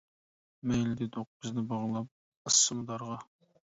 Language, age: Uyghur, 30-39